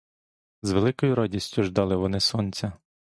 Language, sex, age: Ukrainian, male, 19-29